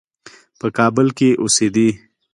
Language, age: Pashto, 30-39